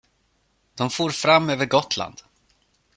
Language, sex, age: Swedish, male, 19-29